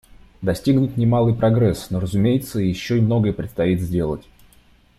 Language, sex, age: Russian, male, 19-29